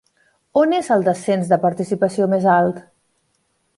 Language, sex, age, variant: Catalan, female, 40-49, Central